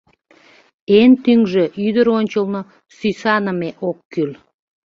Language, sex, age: Mari, female, 40-49